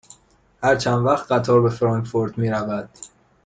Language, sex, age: Persian, male, 19-29